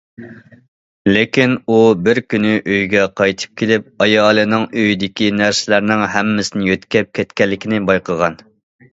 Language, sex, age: Uyghur, male, 30-39